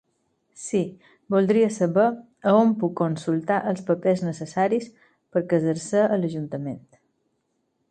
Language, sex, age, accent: Catalan, female, 40-49, mallorquí